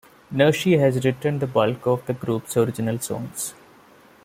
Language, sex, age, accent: English, male, 30-39, India and South Asia (India, Pakistan, Sri Lanka)